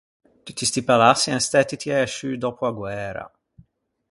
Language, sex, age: Ligurian, male, 30-39